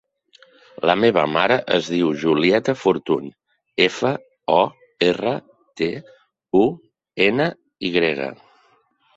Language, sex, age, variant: Catalan, male, 30-39, Central